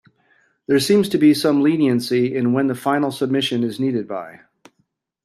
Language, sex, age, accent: English, male, 50-59, United States English